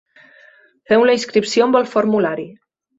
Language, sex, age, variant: Catalan, female, 30-39, Balear